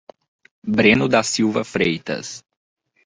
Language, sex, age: Portuguese, male, 19-29